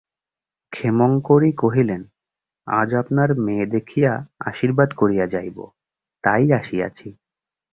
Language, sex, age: Bengali, male, 19-29